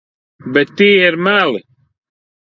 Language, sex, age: Latvian, male, 50-59